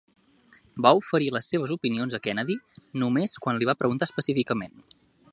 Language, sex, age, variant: Catalan, male, 19-29, Central